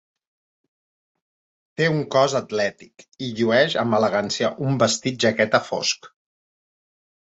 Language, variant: Catalan, Central